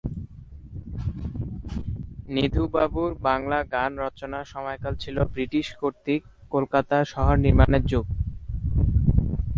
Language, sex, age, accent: Bengali, male, 19-29, Standard Bengali